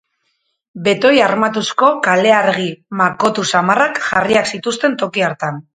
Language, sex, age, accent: Basque, female, 40-49, Mendebalekoa (Araba, Bizkaia, Gipuzkoako mendebaleko herri batzuk)